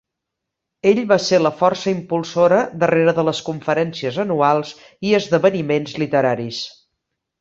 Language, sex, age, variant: Catalan, female, 60-69, Central